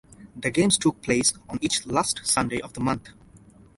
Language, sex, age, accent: English, male, 19-29, United States English